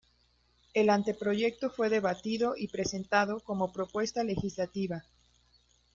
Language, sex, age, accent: Spanish, female, 19-29, México